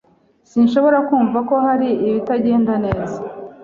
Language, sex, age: Kinyarwanda, female, 40-49